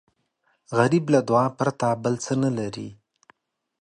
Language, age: Pashto, 30-39